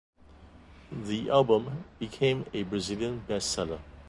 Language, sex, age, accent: English, male, 50-59, Singaporean English